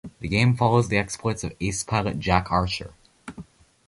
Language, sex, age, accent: English, male, under 19, Canadian English